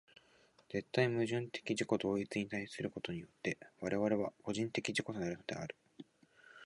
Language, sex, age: Japanese, male, 19-29